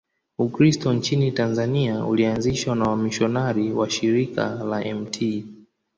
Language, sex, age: Swahili, male, 19-29